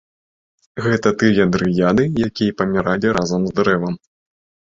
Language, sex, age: Belarusian, male, under 19